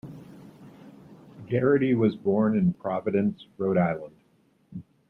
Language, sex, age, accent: English, male, 60-69, United States English